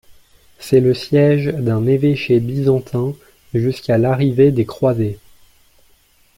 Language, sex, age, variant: French, male, 19-29, Français de métropole